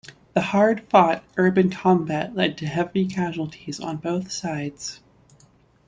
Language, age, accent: English, 19-29, United States English